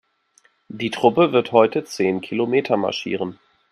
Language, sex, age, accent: German, male, 30-39, Deutschland Deutsch